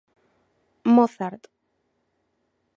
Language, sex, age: Galician, female, 19-29